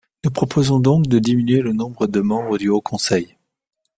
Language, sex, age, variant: French, male, 40-49, Français de métropole